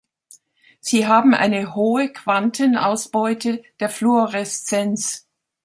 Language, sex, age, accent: German, female, 70-79, Deutschland Deutsch